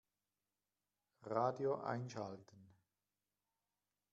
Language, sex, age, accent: German, male, 50-59, Schweizerdeutsch